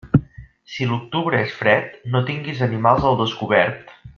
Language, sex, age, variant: Catalan, male, 30-39, Nord-Occidental